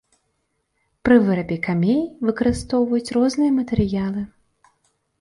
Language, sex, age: Belarusian, female, 30-39